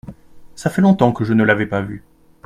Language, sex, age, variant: French, male, 30-39, Français de métropole